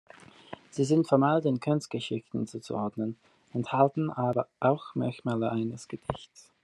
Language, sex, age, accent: German, male, 19-29, Britisches Deutsch